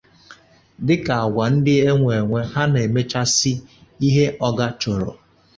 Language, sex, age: Igbo, male, 30-39